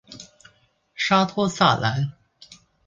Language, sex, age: Chinese, male, 19-29